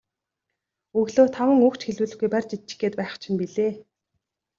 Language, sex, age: Mongolian, female, 19-29